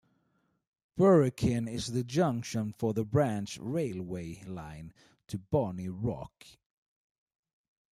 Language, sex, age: English, male, 30-39